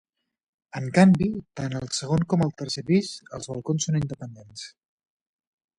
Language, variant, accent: Catalan, Central, central